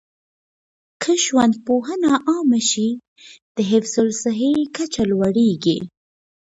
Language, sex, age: Pashto, female, 19-29